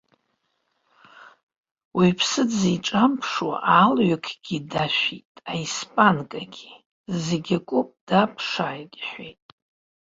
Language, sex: Abkhazian, female